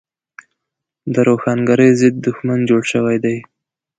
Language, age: Pashto, 19-29